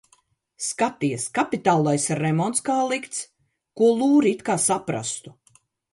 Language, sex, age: Latvian, female, 50-59